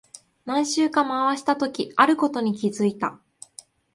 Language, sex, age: Japanese, female, 19-29